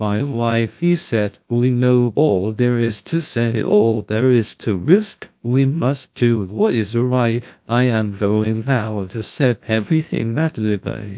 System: TTS, GlowTTS